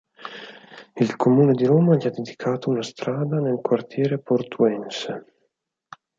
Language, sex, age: Italian, male, 19-29